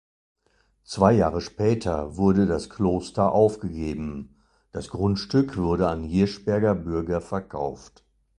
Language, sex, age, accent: German, male, 60-69, Deutschland Deutsch